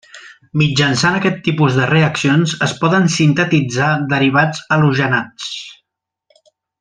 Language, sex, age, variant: Catalan, male, 40-49, Central